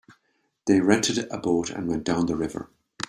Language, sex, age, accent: English, male, 60-69, Irish English